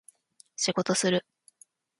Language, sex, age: Japanese, female, 19-29